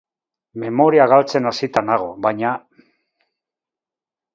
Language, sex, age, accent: Basque, male, 60-69, Mendebalekoa (Araba, Bizkaia, Gipuzkoako mendebaleko herri batzuk)